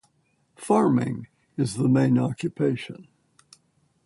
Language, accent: English, United States English